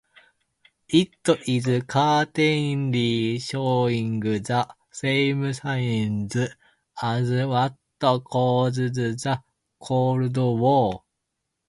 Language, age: English, 19-29